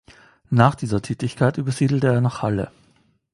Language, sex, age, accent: German, male, 30-39, Österreichisches Deutsch